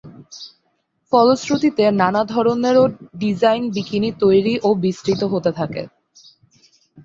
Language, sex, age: Bengali, female, 19-29